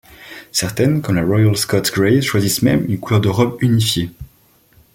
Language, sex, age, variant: French, male, 19-29, Français de métropole